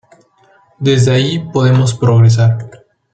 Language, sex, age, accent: Spanish, male, under 19, México